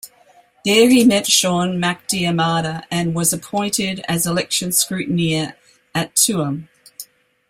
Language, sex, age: English, female, 60-69